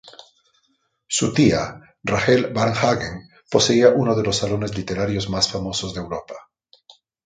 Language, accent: Spanish, Andino-Pacífico: Colombia, Perú, Ecuador, oeste de Bolivia y Venezuela andina